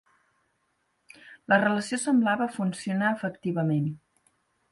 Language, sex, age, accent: Catalan, female, 30-39, gironí